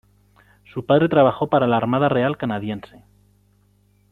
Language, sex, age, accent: Spanish, male, 19-29, España: Centro-Sur peninsular (Madrid, Toledo, Castilla-La Mancha)